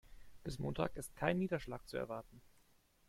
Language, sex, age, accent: German, male, 30-39, Deutschland Deutsch